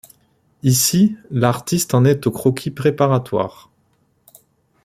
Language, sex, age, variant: French, male, 30-39, Français de métropole